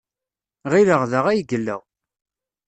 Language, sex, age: Kabyle, male, 30-39